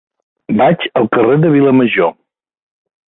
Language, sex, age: Catalan, male, 50-59